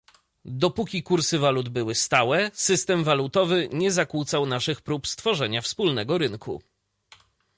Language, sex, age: Polish, male, 30-39